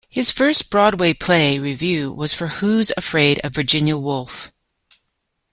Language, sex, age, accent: English, female, 50-59, Canadian English